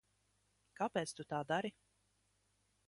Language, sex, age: Latvian, female, 30-39